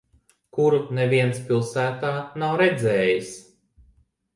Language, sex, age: Latvian, male, 30-39